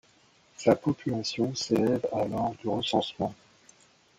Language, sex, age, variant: French, male, 40-49, Français de métropole